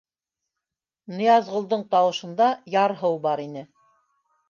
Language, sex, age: Bashkir, female, 60-69